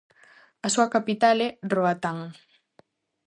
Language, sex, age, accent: Galician, female, 19-29, Normativo (estándar)